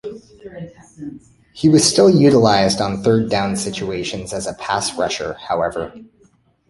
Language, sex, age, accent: English, male, 30-39, United States English